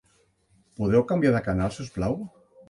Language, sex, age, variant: Catalan, male, 50-59, Central